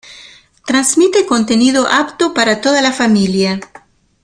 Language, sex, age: Spanish, female, 50-59